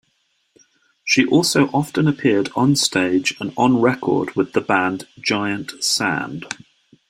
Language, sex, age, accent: English, male, 30-39, England English